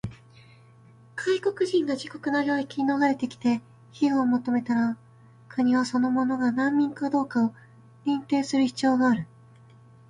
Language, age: Japanese, 19-29